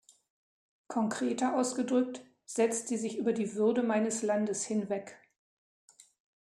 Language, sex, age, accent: German, female, 60-69, Deutschland Deutsch